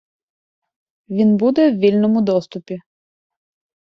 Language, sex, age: Ukrainian, female, 19-29